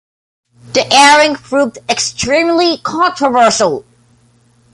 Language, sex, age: English, male, 19-29